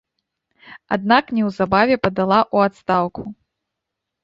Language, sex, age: Belarusian, female, 19-29